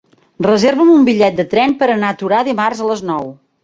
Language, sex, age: Catalan, female, 60-69